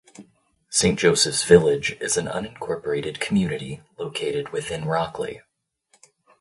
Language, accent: English, United States English